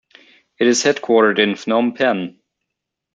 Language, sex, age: English, male, 19-29